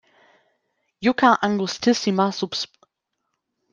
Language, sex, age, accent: German, female, 30-39, Deutschland Deutsch